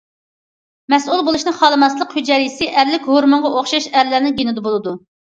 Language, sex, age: Uyghur, female, 40-49